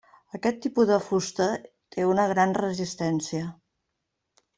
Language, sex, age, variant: Catalan, female, 40-49, Central